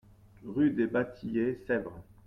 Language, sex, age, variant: French, male, 40-49, Français de métropole